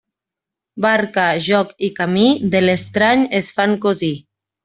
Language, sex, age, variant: Catalan, female, 19-29, Nord-Occidental